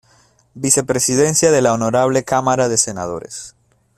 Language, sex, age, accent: Spanish, male, 19-29, Caribe: Cuba, Venezuela, Puerto Rico, República Dominicana, Panamá, Colombia caribeña, México caribeño, Costa del golfo de México